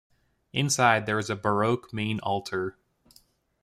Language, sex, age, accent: English, male, 19-29, United States English